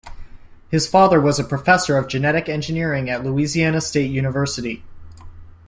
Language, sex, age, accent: English, male, 19-29, United States English